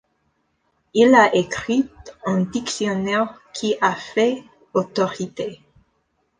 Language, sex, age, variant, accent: French, female, 19-29, Français d'Amérique du Nord, Français des États-Unis